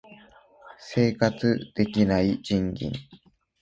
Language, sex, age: Japanese, male, 19-29